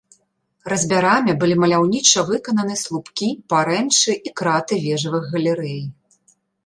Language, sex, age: Belarusian, female, 30-39